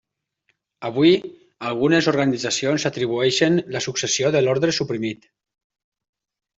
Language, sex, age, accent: Catalan, male, 30-39, valencià